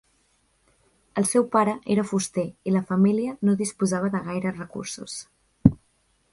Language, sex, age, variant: Catalan, female, 19-29, Central